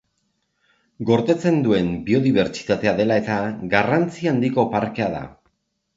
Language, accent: Basque, Erdialdekoa edo Nafarra (Gipuzkoa, Nafarroa)